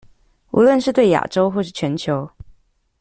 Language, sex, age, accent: Chinese, female, 19-29, 出生地：臺北市